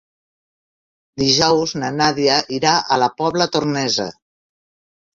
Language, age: Catalan, 60-69